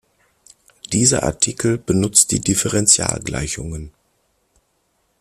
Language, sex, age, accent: German, male, 40-49, Deutschland Deutsch